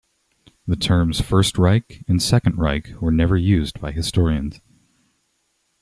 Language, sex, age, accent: English, male, 19-29, United States English